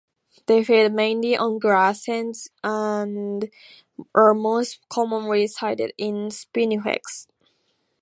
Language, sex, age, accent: English, female, under 19, England English